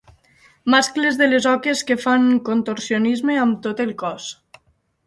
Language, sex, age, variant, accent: Catalan, female, 19-29, Valencià meridional, valencià